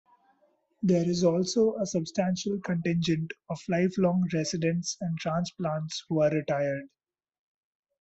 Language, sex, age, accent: English, male, 19-29, India and South Asia (India, Pakistan, Sri Lanka)